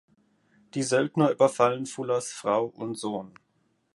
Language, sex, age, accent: German, male, 40-49, Deutschland Deutsch